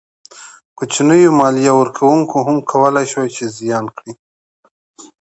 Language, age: Pashto, 40-49